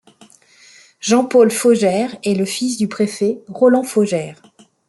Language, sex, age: French, female, 50-59